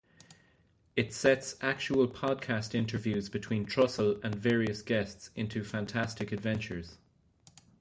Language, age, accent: English, 30-39, Irish English